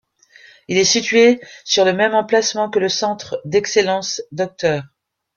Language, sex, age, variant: French, female, 50-59, Français de métropole